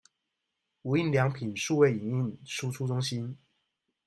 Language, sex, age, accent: Chinese, male, 30-39, 出生地：高雄市